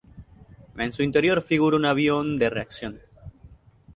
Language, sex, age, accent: Spanish, male, 19-29, América central